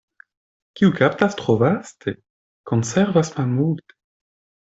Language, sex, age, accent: Esperanto, male, 19-29, Internacia